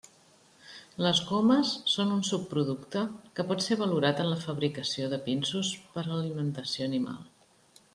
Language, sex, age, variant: Catalan, female, 50-59, Central